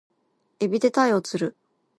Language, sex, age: Japanese, female, 40-49